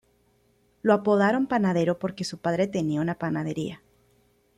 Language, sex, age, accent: Spanish, female, 30-39, Caribe: Cuba, Venezuela, Puerto Rico, República Dominicana, Panamá, Colombia caribeña, México caribeño, Costa del golfo de México